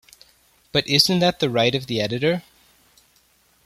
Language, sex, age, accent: English, male, 19-29, United States English